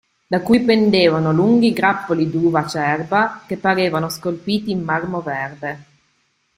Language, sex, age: Italian, female, 30-39